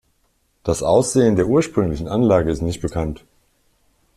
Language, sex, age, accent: German, male, 40-49, Deutschland Deutsch